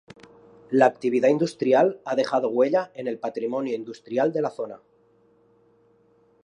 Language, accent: Spanish, España: Centro-Sur peninsular (Madrid, Toledo, Castilla-La Mancha)